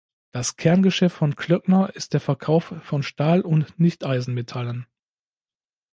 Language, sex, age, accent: German, male, 40-49, Deutschland Deutsch